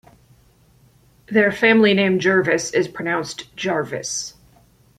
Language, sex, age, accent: English, female, 19-29, United States English